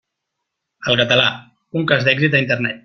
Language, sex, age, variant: Catalan, male, 30-39, Central